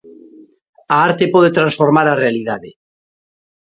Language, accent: Galician, Normativo (estándar)